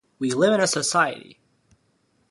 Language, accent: English, United States English